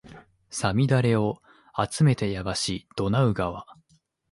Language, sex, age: Japanese, male, 19-29